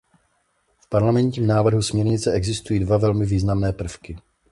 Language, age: Czech, 30-39